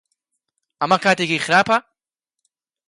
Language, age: Central Kurdish, 19-29